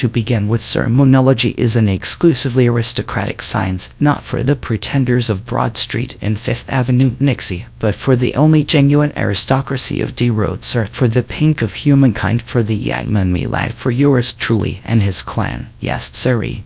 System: TTS, GradTTS